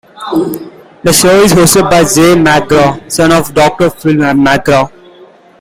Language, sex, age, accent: English, male, 19-29, India and South Asia (India, Pakistan, Sri Lanka)